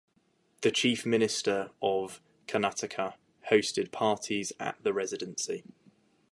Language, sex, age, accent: English, male, 19-29, England English